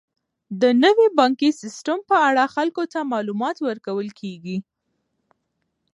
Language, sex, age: Pashto, female, under 19